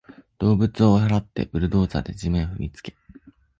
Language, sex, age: Japanese, male, 19-29